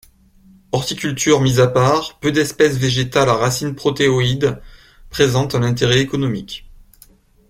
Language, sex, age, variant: French, male, 19-29, Français de métropole